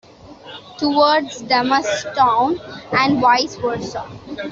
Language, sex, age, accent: English, female, under 19, India and South Asia (India, Pakistan, Sri Lanka)